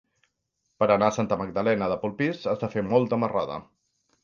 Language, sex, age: Catalan, male, 40-49